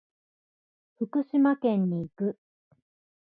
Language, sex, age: Japanese, female, 40-49